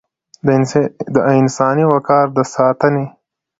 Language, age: Pashto, 19-29